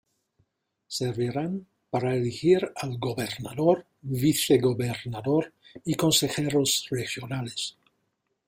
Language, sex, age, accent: Spanish, male, 50-59, España: Centro-Sur peninsular (Madrid, Toledo, Castilla-La Mancha)